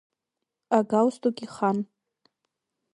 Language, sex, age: Abkhazian, female, under 19